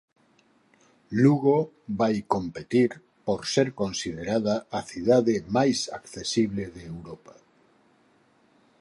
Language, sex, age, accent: Galician, male, 50-59, Normativo (estándar)